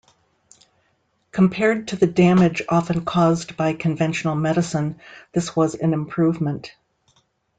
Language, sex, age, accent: English, female, 60-69, United States English